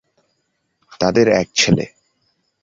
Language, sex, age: Bengali, male, 19-29